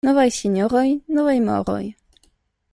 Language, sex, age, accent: Esperanto, female, 19-29, Internacia